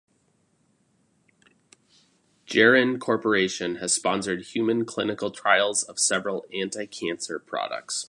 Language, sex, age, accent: English, male, 30-39, United States English